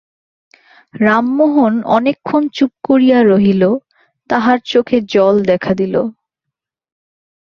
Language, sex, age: Bengali, female, 19-29